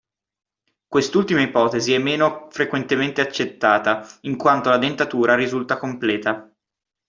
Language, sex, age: Italian, male, 19-29